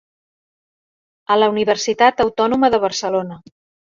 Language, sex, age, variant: Catalan, female, 50-59, Central